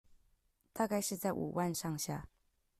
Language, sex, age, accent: Chinese, female, 19-29, 出生地：臺北市